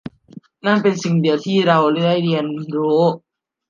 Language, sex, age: Thai, male, under 19